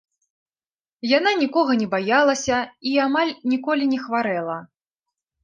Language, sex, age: Belarusian, female, 30-39